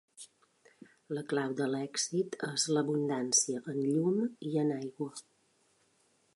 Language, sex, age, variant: Catalan, female, 40-49, Balear